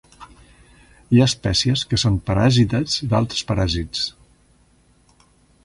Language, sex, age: Catalan, male, 60-69